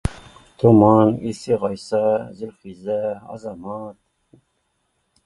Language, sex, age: Bashkir, male, 50-59